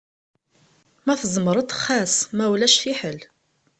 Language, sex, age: Kabyle, female, 30-39